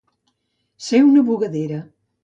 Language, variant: Catalan, Central